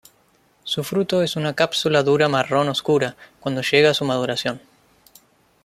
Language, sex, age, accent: Spanish, male, 19-29, Rioplatense: Argentina, Uruguay, este de Bolivia, Paraguay